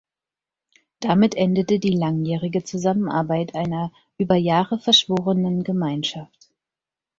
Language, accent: German, Deutschland Deutsch